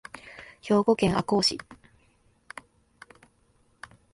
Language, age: Japanese, 19-29